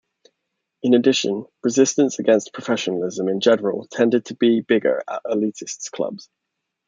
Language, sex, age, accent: English, male, 19-29, England English